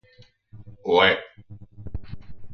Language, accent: Galician, Atlántico (seseo e gheada)